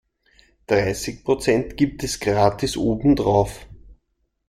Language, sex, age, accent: German, male, 30-39, Österreichisches Deutsch